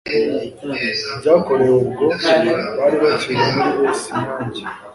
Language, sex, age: Kinyarwanda, male, under 19